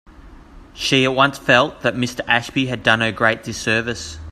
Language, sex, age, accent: English, male, 19-29, Australian English